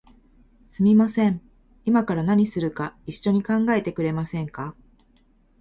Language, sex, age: Japanese, female, 50-59